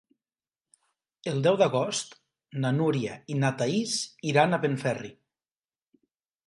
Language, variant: Catalan, Nord-Occidental